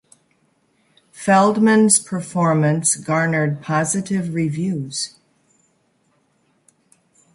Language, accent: English, United States English